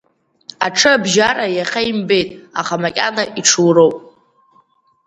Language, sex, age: Abkhazian, female, under 19